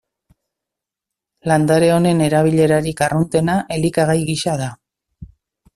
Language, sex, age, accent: Basque, female, 40-49, Mendebalekoa (Araba, Bizkaia, Gipuzkoako mendebaleko herri batzuk)